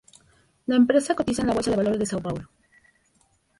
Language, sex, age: Spanish, female, 30-39